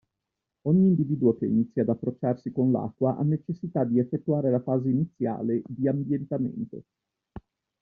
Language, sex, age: Italian, male, 50-59